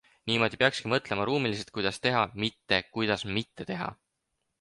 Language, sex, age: Estonian, male, 19-29